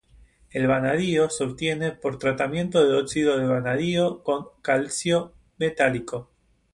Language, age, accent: Spanish, 30-39, Rioplatense: Argentina, Uruguay, este de Bolivia, Paraguay